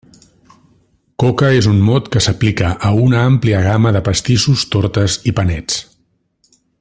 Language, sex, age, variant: Catalan, male, 40-49, Central